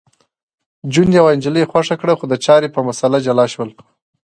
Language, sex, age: Pashto, female, 19-29